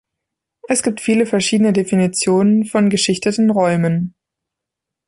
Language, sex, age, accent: German, female, 19-29, Deutschland Deutsch